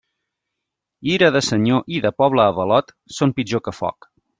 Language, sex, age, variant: Catalan, male, 30-39, Central